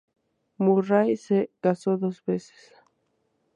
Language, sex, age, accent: Spanish, male, 19-29, México